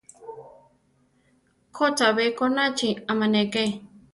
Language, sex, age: Central Tarahumara, female, 30-39